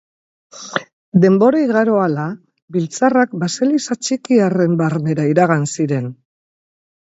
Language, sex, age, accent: Basque, female, 60-69, Mendebalekoa (Araba, Bizkaia, Gipuzkoako mendebaleko herri batzuk)